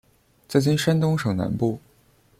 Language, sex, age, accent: Chinese, male, under 19, 出生地：北京市